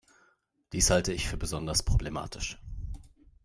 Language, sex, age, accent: German, male, 30-39, Deutschland Deutsch